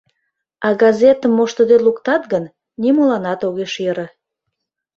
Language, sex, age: Mari, female, 40-49